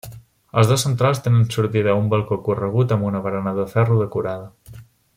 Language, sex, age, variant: Catalan, male, 19-29, Central